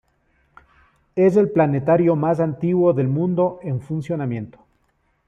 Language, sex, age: Spanish, male, 50-59